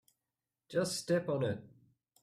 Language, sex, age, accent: English, male, 40-49, Australian English